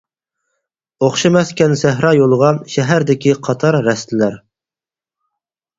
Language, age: Uyghur, 30-39